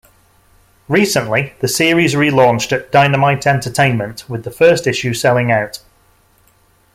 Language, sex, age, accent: English, male, 50-59, England English